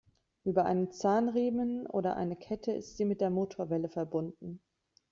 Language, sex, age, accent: German, female, 30-39, Deutschland Deutsch